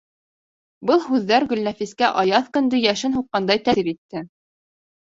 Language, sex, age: Bashkir, female, 19-29